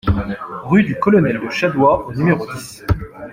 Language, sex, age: French, male, 19-29